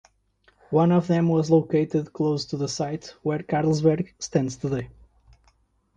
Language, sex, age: English, male, 30-39